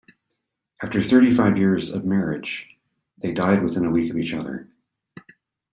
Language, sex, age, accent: English, male, 50-59, United States English